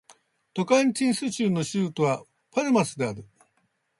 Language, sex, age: Japanese, male, 60-69